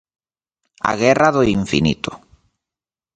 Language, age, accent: Galician, 19-29, Oriental (común en zona oriental)